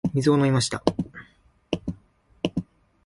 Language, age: Japanese, under 19